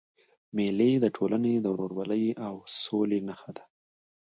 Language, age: Pashto, 19-29